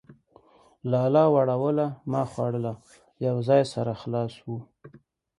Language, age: Pashto, 40-49